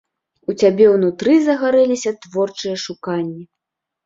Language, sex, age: Belarusian, female, 30-39